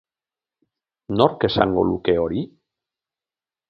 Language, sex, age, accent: Basque, male, 40-49, Erdialdekoa edo Nafarra (Gipuzkoa, Nafarroa)